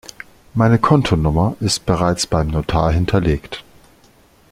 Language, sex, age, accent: German, male, 40-49, Deutschland Deutsch